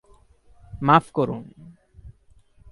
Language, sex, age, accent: Bengali, male, 19-29, Standard Bengali